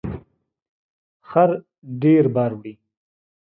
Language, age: Pashto, 19-29